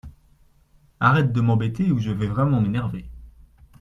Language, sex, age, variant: French, male, 19-29, Français de métropole